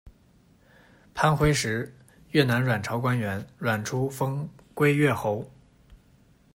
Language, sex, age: Chinese, male, 19-29